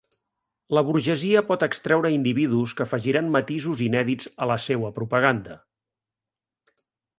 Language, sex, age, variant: Catalan, male, 50-59, Central